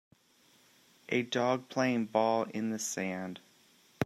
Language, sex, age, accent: English, male, 40-49, United States English